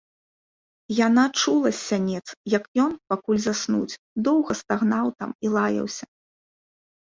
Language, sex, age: Belarusian, female, 30-39